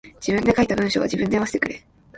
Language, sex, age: Japanese, female, under 19